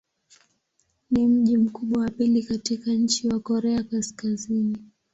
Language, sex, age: Swahili, female, 19-29